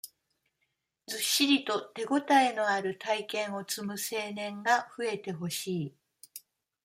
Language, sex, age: Japanese, female, 50-59